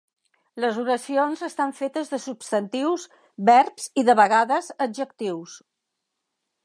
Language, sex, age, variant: Catalan, female, 70-79, Central